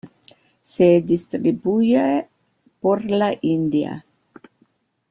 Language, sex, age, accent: Spanish, female, 60-69, México